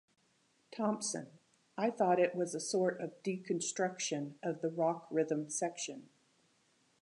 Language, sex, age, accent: English, female, 60-69, United States English